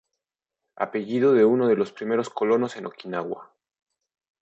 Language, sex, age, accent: Spanish, male, 30-39, México